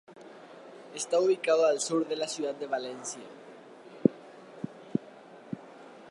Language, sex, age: Spanish, male, under 19